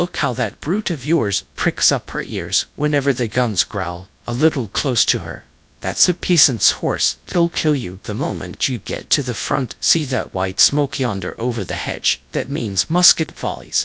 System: TTS, GradTTS